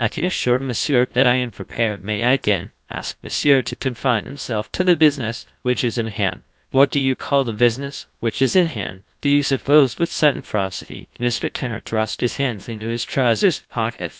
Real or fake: fake